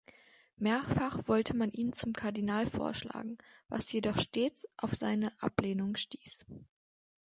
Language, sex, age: German, female, 19-29